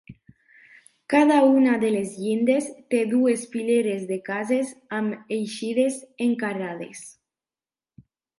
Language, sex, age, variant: Catalan, female, 19-29, Nord-Occidental